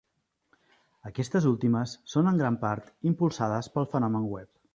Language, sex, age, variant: Catalan, male, 40-49, Central